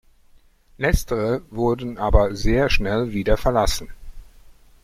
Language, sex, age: German, male, 50-59